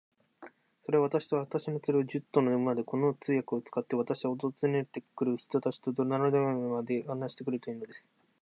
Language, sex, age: Japanese, male, 19-29